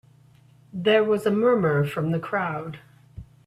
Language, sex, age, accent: English, female, 50-59, Canadian English